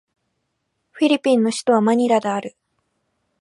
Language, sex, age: Japanese, female, 19-29